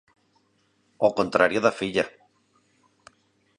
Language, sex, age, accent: Galician, male, 50-59, Normativo (estándar)